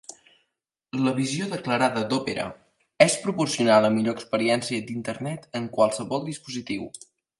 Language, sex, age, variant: Catalan, male, under 19, Septentrional